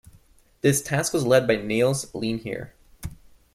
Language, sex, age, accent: English, male, 19-29, United States English